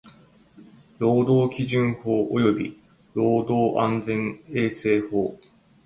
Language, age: Japanese, 30-39